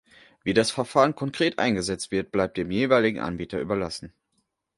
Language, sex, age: German, male, 19-29